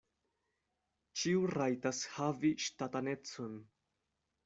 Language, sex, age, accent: Esperanto, male, 19-29, Internacia